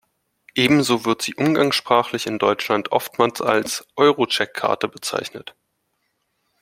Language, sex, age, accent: German, male, 30-39, Deutschland Deutsch